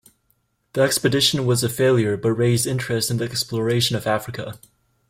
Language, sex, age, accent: English, male, 19-29, United States English